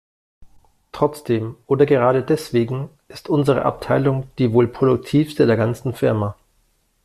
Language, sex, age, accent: German, male, 40-49, Deutschland Deutsch